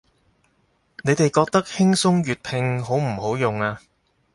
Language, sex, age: Cantonese, male, 30-39